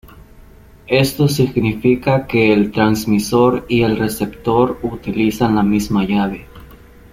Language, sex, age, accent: Spanish, male, 19-29, América central